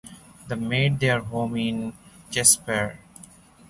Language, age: English, 19-29